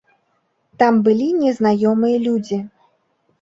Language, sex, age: Belarusian, female, 30-39